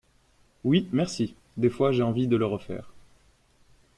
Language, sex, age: French, male, 19-29